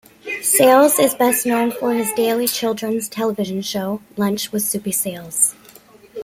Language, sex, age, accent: English, female, 19-29, Canadian English